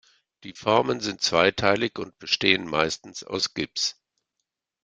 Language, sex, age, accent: German, male, 60-69, Deutschland Deutsch